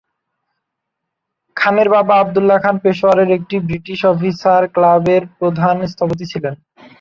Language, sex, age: Bengali, male, 19-29